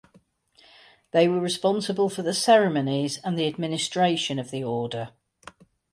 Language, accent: English, England English